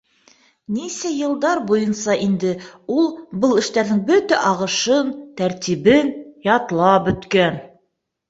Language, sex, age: Bashkir, female, 30-39